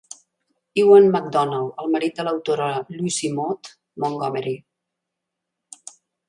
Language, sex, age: Catalan, female, 60-69